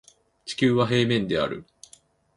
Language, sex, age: Japanese, male, 19-29